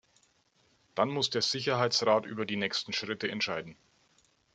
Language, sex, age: German, male, 30-39